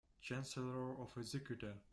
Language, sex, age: English, male, 19-29